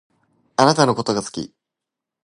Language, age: Japanese, 19-29